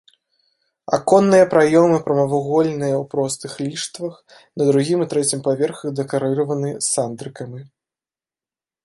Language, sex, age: Belarusian, male, 19-29